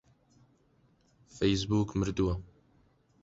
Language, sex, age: Central Kurdish, male, under 19